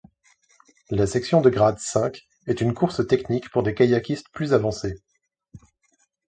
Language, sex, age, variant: French, male, 30-39, Français de métropole